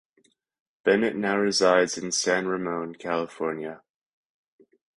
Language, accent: English, United States English